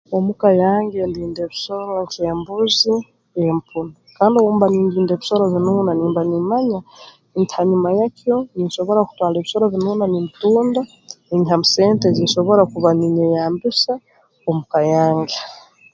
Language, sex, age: Tooro, female, 19-29